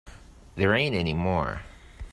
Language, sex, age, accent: English, male, 60-69, United States English